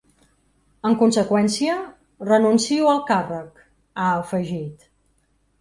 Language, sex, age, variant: Catalan, female, 40-49, Central